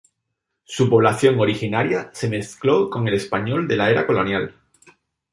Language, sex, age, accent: Spanish, male, 40-49, España: Sur peninsular (Andalucia, Extremadura, Murcia)